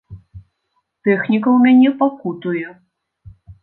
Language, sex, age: Belarusian, female, 40-49